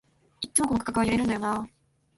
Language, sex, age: Japanese, female, 19-29